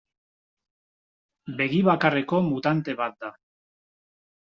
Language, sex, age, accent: Basque, male, 50-59, Mendebalekoa (Araba, Bizkaia, Gipuzkoako mendebaleko herri batzuk)